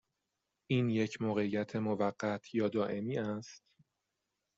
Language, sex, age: Persian, male, 30-39